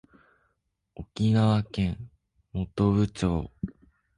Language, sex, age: Japanese, male, 19-29